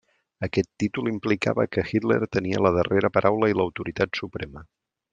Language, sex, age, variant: Catalan, male, 40-49, Central